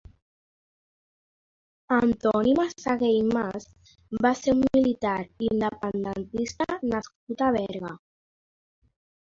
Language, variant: Catalan, Central